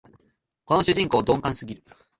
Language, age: Japanese, 19-29